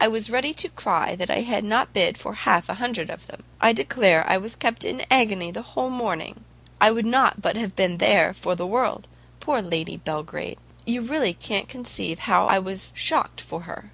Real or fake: real